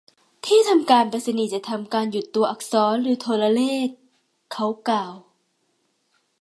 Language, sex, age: Thai, female, 19-29